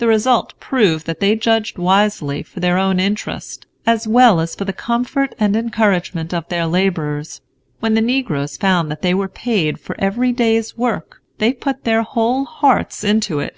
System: none